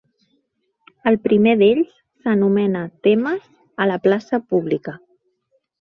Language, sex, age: Catalan, female, 40-49